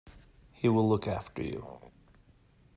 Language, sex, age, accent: English, male, 30-39, United States English